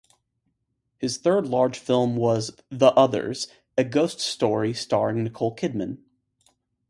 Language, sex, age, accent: English, male, 19-29, United States English